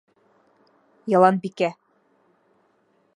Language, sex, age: Bashkir, female, 19-29